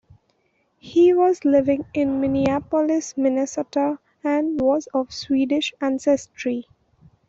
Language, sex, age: English, female, 19-29